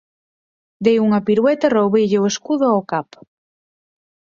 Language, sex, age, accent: Galician, female, 19-29, Normativo (estándar)